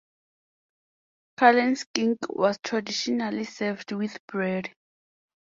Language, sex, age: English, female, 19-29